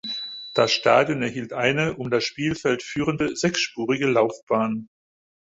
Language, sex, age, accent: German, male, 50-59, Deutschland Deutsch